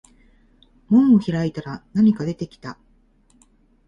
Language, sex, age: Japanese, female, 50-59